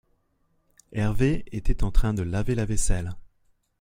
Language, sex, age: French, male, 30-39